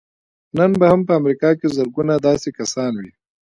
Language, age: Pashto, 30-39